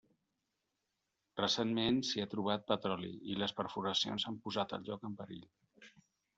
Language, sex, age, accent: Catalan, male, 50-59, Barcelonès